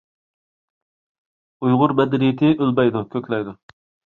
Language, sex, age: Uyghur, male, 19-29